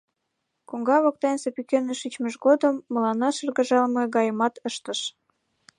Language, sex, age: Mari, female, 19-29